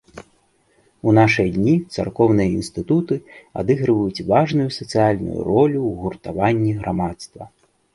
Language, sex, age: Belarusian, male, 30-39